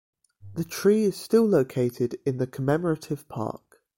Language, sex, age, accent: English, male, 19-29, England English